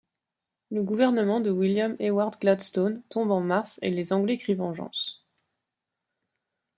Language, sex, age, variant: French, female, 30-39, Français de métropole